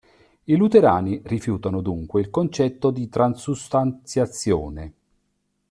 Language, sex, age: Italian, male, 50-59